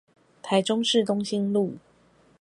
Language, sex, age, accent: Chinese, female, 40-49, 出生地：臺北市